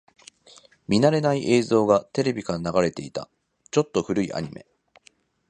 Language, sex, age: Japanese, female, 19-29